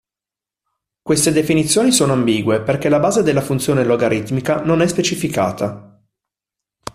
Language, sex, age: Italian, male, 40-49